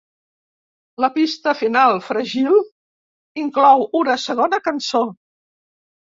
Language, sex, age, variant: Catalan, female, 70-79, Central